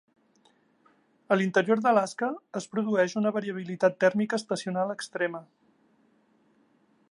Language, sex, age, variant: Catalan, male, 40-49, Central